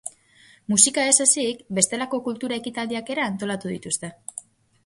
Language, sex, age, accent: Basque, female, 30-39, Mendebalekoa (Araba, Bizkaia, Gipuzkoako mendebaleko herri batzuk)